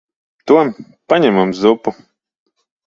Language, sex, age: Latvian, male, 30-39